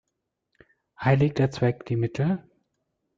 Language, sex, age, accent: German, male, 40-49, Deutschland Deutsch